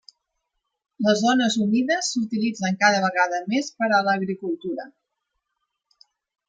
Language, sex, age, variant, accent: Catalan, female, 50-59, Nord-Occidental, Empordanès